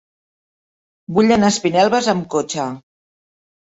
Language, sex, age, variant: Catalan, female, 50-59, Central